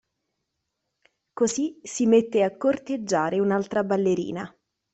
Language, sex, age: Italian, female, 30-39